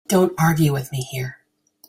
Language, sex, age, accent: English, female, 40-49, United States English